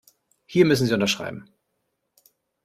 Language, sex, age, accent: German, male, 30-39, Deutschland Deutsch